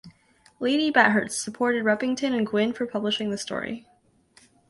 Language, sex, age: English, female, under 19